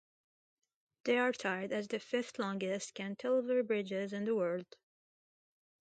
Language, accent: English, United States English